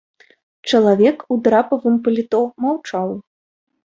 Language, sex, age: Belarusian, female, 30-39